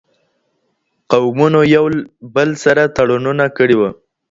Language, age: Pashto, under 19